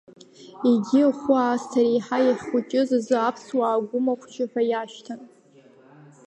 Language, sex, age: Abkhazian, female, under 19